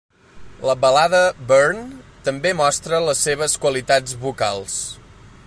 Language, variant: Catalan, Central